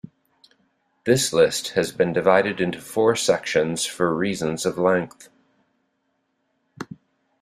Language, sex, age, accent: English, male, 50-59, United States English